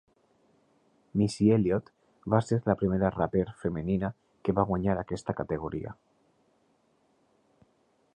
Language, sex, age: Catalan, male, 30-39